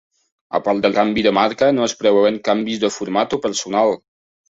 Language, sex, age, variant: Catalan, male, 19-29, Septentrional